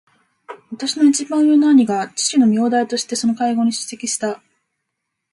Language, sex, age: Japanese, female, 19-29